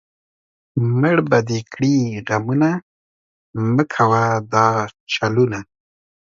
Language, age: Pashto, 40-49